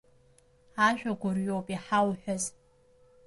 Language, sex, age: Abkhazian, female, under 19